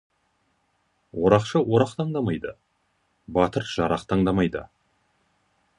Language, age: Kazakh, 40-49